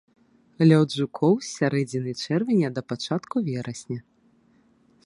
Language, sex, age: Belarusian, female, 30-39